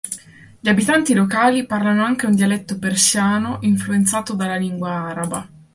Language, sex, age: Italian, female, 19-29